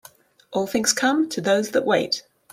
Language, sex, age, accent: English, female, 30-39, England English